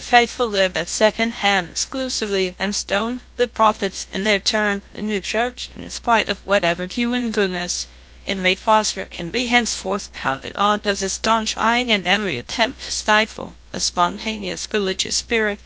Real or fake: fake